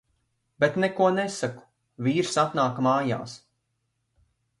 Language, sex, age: Latvian, male, 19-29